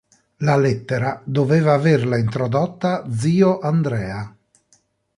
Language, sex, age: Italian, male, 40-49